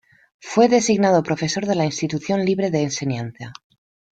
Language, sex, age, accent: Spanish, female, 30-39, España: Centro-Sur peninsular (Madrid, Toledo, Castilla-La Mancha)